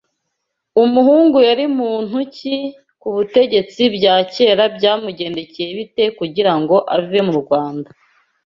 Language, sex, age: Kinyarwanda, female, 19-29